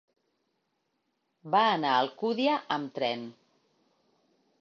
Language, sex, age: Catalan, female, 40-49